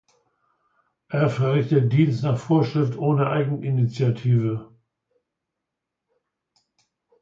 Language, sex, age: German, male, 70-79